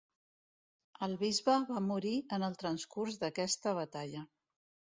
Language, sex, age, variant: Catalan, female, 50-59, Central